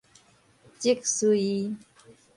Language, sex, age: Min Nan Chinese, female, 40-49